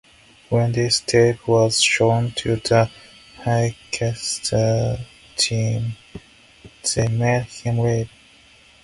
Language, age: English, 19-29